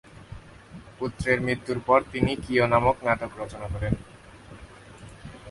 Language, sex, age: Bengali, male, 19-29